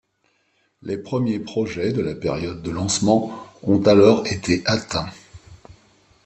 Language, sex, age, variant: French, male, 50-59, Français de métropole